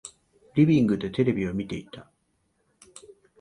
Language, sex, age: Japanese, male, 40-49